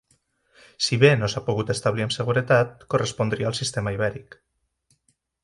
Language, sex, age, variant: Catalan, male, 40-49, Nord-Occidental